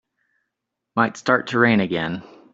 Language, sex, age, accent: English, male, 40-49, United States English